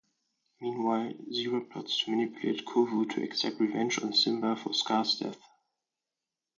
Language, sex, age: English, male, 19-29